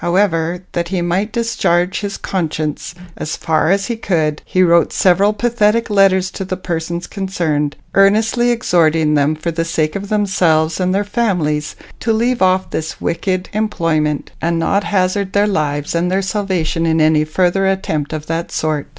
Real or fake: real